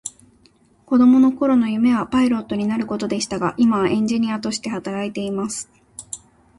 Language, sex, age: Japanese, female, 19-29